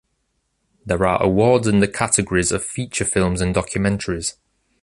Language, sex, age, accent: English, male, under 19, England English